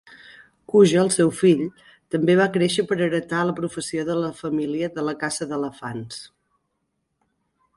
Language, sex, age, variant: Catalan, female, 40-49, Central